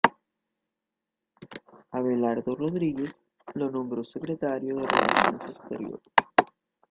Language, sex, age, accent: Spanish, female, 50-59, Caribe: Cuba, Venezuela, Puerto Rico, República Dominicana, Panamá, Colombia caribeña, México caribeño, Costa del golfo de México